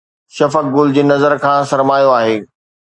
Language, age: Sindhi, 40-49